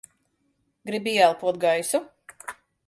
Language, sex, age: Latvian, female, 40-49